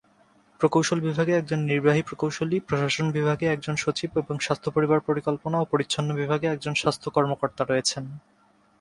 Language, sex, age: Bengali, male, 19-29